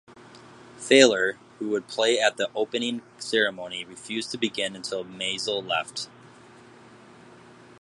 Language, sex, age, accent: English, male, 30-39, United States English